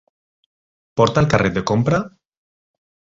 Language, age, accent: Catalan, 19-29, valencià